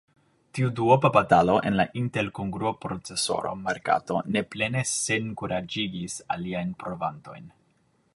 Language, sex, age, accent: Esperanto, male, 19-29, Internacia